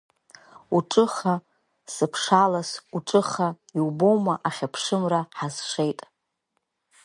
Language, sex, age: Abkhazian, female, 30-39